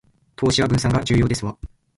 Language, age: Japanese, 19-29